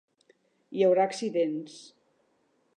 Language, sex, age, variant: Catalan, female, 60-69, Central